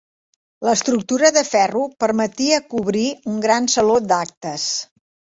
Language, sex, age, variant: Catalan, female, 60-69, Central